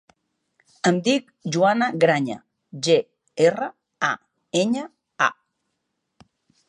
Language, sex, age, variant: Catalan, female, 40-49, Central